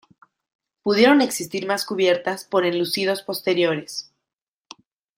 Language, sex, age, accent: Spanish, female, 30-39, México